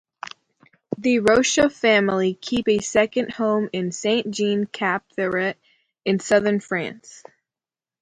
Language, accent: English, United States English